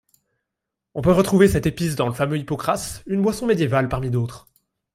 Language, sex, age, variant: French, male, 19-29, Français de métropole